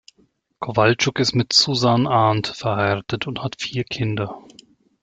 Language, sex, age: German, male, 30-39